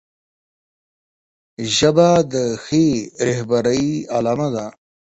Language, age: Pashto, 30-39